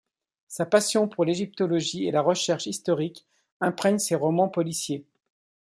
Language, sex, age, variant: French, male, 50-59, Français de métropole